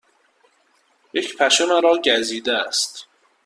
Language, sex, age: Persian, male, 19-29